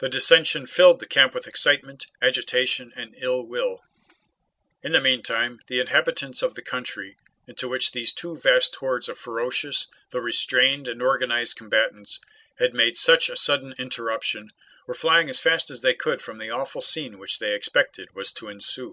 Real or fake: real